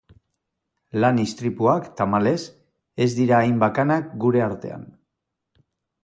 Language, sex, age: Basque, male, 40-49